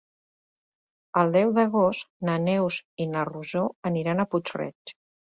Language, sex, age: Catalan, female, 60-69